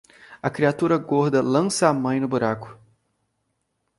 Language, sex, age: Portuguese, male, 19-29